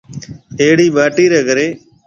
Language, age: Marwari (Pakistan), 40-49